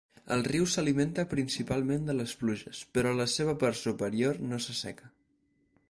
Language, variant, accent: Catalan, Central, central